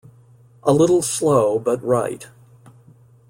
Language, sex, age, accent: English, male, 60-69, United States English